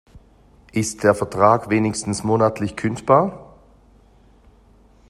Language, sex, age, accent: German, male, 50-59, Schweizerdeutsch